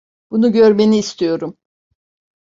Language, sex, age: Turkish, female, 70-79